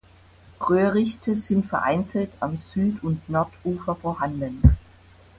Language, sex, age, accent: German, female, 60-69, Deutschland Deutsch